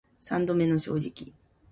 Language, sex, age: Japanese, female, 30-39